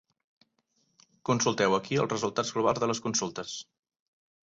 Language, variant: Catalan, Central